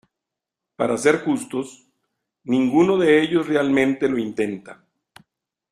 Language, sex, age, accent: Spanish, male, 50-59, México